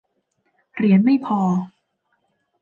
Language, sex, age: Thai, female, 19-29